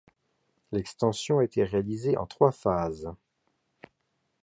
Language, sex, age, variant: French, male, 50-59, Français de métropole